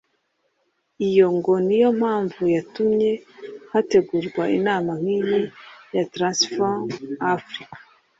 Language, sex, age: Kinyarwanda, female, 30-39